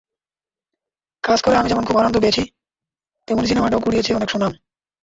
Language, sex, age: Bengali, male, 19-29